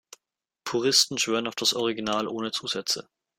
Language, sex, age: German, male, under 19